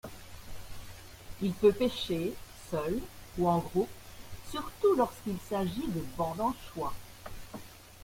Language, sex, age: French, female, 60-69